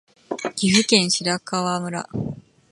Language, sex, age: Japanese, female, 19-29